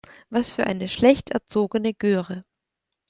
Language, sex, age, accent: German, female, 30-39, Deutschland Deutsch